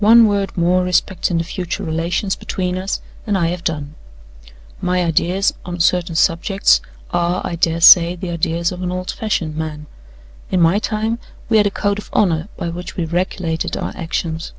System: none